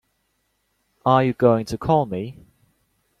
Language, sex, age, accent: English, male, 19-29, United States English